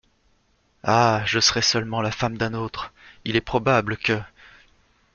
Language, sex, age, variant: French, male, 40-49, Français de métropole